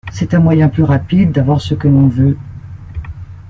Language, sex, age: French, female, 60-69